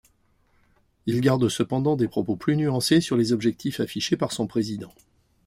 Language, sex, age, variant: French, male, 50-59, Français de métropole